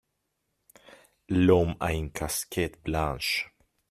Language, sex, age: French, male, 30-39